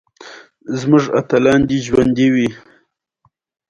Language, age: Pashto, 19-29